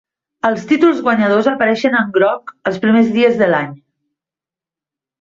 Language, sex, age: Catalan, female, 40-49